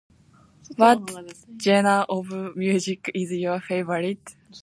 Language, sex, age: English, female, 19-29